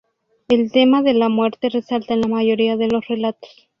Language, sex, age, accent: Spanish, female, under 19, México